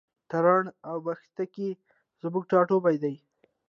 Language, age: Pashto, 19-29